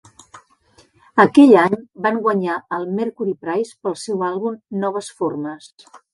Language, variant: Catalan, Central